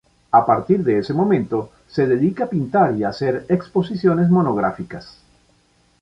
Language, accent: Spanish, Caribe: Cuba, Venezuela, Puerto Rico, República Dominicana, Panamá, Colombia caribeña, México caribeño, Costa del golfo de México